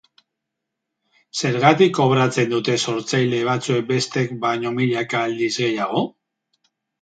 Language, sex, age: Basque, male, 40-49